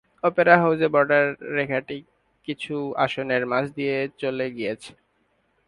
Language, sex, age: Bengali, male, 19-29